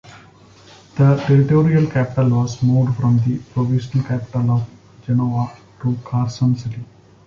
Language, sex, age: English, male, 40-49